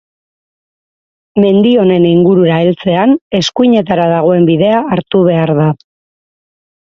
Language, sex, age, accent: Basque, female, 30-39, Mendebalekoa (Araba, Bizkaia, Gipuzkoako mendebaleko herri batzuk)